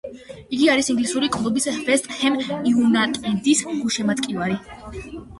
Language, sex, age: Georgian, female, under 19